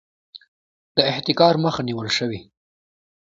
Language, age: Pashto, 19-29